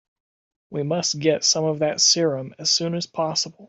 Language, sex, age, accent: English, male, 19-29, United States English